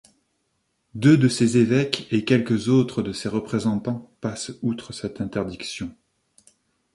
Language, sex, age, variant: French, male, 30-39, Français de métropole